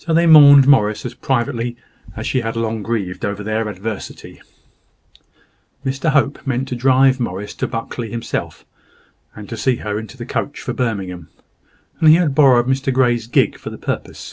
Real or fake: real